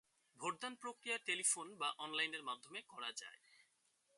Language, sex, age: Bengali, male, 19-29